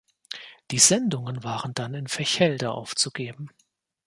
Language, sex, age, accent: German, male, 30-39, Deutschland Deutsch